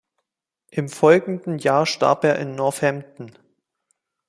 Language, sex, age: German, male, 19-29